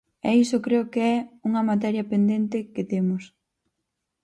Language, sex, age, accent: Galician, female, 19-29, Central (gheada)